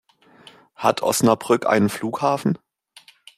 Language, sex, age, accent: German, male, 19-29, Deutschland Deutsch